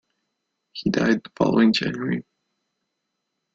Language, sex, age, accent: English, male, 19-29, United States English